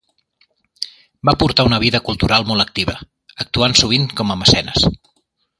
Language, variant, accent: Catalan, Central, central